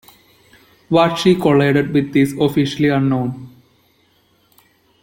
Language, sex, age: English, male, 19-29